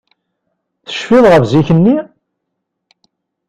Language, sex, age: Kabyle, male, 50-59